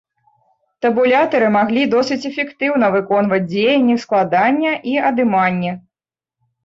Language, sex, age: Belarusian, female, 30-39